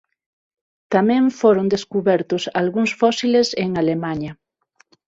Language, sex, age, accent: Galician, female, 30-39, Normativo (estándar); Neofalante